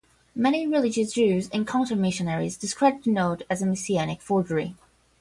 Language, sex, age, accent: English, female, 19-29, United States English; England English